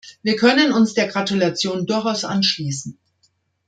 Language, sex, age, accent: German, female, 50-59, Deutschland Deutsch